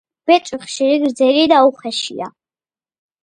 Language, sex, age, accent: Georgian, female, 40-49, ჩვეულებრივი